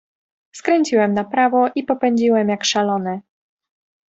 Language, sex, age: Polish, female, 19-29